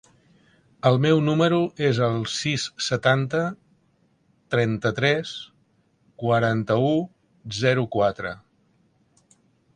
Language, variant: Catalan, Central